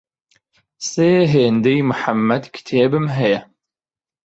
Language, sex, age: Central Kurdish, male, 19-29